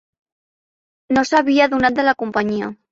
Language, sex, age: Catalan, female, under 19